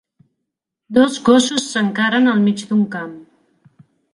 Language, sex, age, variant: Catalan, female, 40-49, Central